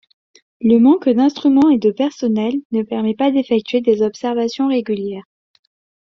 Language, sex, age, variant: French, female, 19-29, Français de métropole